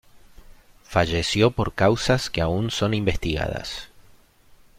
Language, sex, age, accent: Spanish, male, 30-39, Rioplatense: Argentina, Uruguay, este de Bolivia, Paraguay